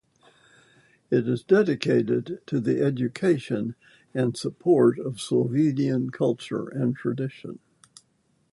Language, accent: English, United States English